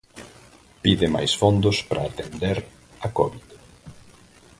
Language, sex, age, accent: Galician, male, 50-59, Normativo (estándar)